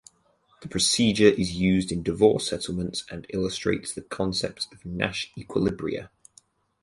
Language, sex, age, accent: English, male, under 19, England English